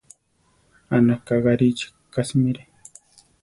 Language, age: Central Tarahumara, 19-29